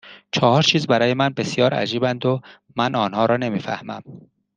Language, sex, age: Persian, male, 50-59